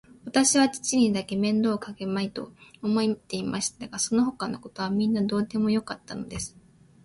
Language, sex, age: Japanese, female, under 19